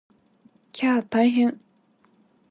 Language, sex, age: Japanese, female, 19-29